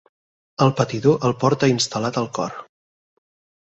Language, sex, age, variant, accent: Catalan, male, 30-39, Central, Barcelona